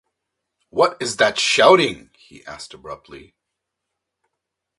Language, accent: English, United States English